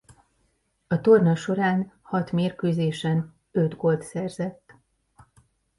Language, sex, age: Hungarian, female, 40-49